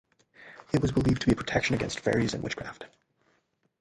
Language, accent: English, United States English